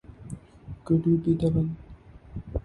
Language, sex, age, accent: English, male, 19-29, India and South Asia (India, Pakistan, Sri Lanka)